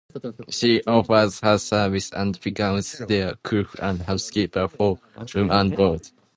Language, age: English, 19-29